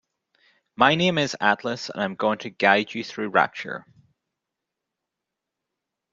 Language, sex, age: English, male, 30-39